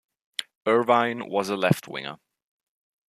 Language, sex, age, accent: English, male, 19-29, United States English